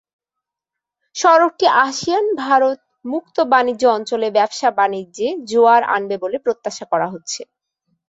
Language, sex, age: Bengali, female, 19-29